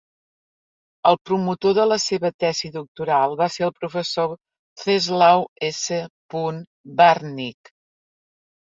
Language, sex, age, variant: Catalan, female, 60-69, Central